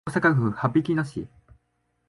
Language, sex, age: Japanese, male, 19-29